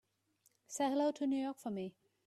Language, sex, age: English, female, 30-39